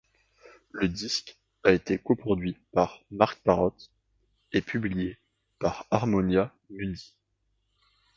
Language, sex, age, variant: French, male, 19-29, Français de métropole